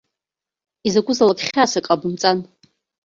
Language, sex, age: Abkhazian, female, 30-39